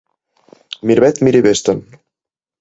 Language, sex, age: Catalan, male, 19-29